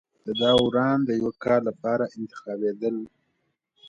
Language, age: Pashto, 19-29